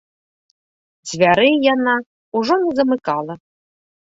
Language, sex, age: Belarusian, female, 30-39